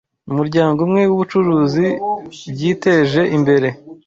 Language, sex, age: Kinyarwanda, male, 19-29